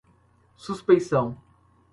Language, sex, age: Portuguese, male, under 19